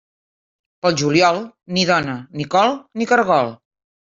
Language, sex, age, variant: Catalan, female, 50-59, Central